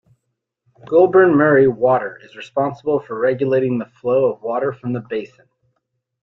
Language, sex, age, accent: English, male, 30-39, United States English